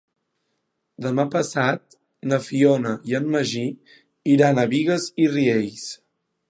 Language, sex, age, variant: Catalan, male, 19-29, Central